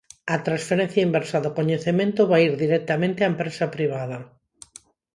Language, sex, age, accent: Galician, female, 50-59, Neofalante